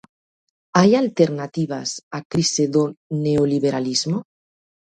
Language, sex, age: Galician, female, 30-39